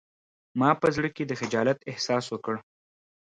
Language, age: Pashto, 19-29